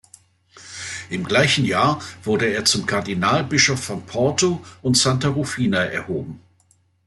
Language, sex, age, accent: German, male, 60-69, Deutschland Deutsch